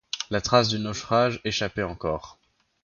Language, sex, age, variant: French, male, 19-29, Français de métropole